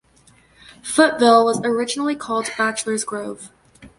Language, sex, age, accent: English, female, 19-29, Canadian English